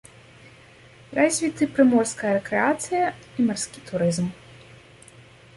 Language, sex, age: Belarusian, female, 30-39